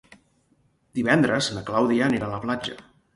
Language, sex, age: Catalan, male, 40-49